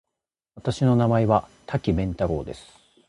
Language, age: Japanese, 30-39